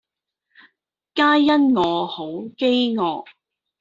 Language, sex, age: Cantonese, female, 30-39